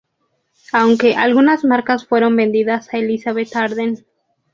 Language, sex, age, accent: Spanish, female, under 19, México